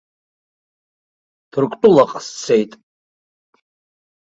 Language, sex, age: Abkhazian, male, 50-59